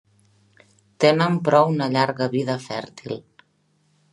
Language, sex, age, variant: Catalan, female, 50-59, Central